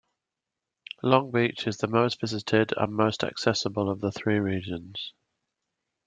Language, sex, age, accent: English, male, 40-49, England English